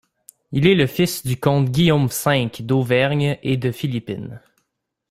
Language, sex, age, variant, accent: French, male, 19-29, Français d'Amérique du Nord, Français du Canada